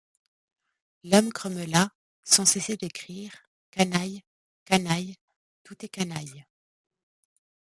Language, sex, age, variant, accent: French, female, 30-39, Français d'Europe, Français de Suisse